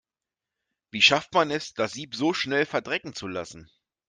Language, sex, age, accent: German, male, 40-49, Deutschland Deutsch